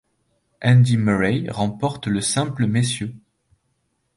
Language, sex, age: French, male, 30-39